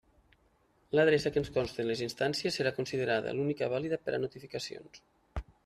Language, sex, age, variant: Catalan, male, 30-39, Nord-Occidental